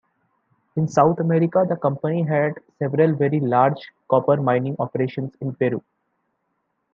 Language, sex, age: English, male, 30-39